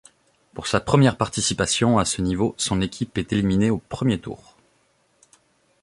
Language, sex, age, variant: French, male, 30-39, Français de métropole